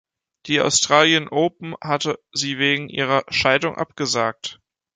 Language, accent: German, Deutschland Deutsch